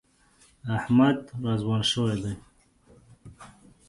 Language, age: Pashto, 30-39